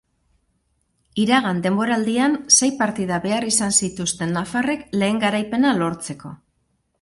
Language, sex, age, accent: Basque, female, 50-59, Mendebalekoa (Araba, Bizkaia, Gipuzkoako mendebaleko herri batzuk)